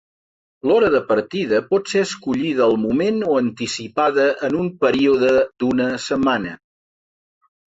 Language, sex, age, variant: Catalan, male, 60-69, Central